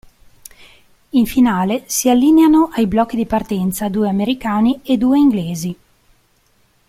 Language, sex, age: Italian, female, 40-49